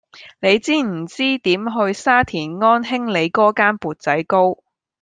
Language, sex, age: Cantonese, female, 19-29